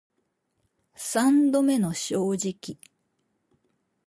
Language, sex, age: Japanese, female, 60-69